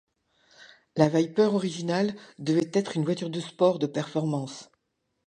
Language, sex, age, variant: French, female, 60-69, Français de métropole